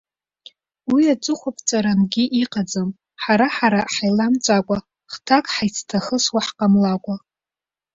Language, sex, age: Abkhazian, female, 19-29